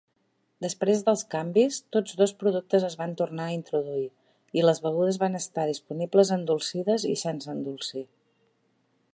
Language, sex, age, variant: Catalan, female, 40-49, Central